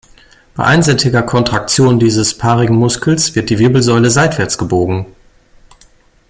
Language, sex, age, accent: German, male, 40-49, Deutschland Deutsch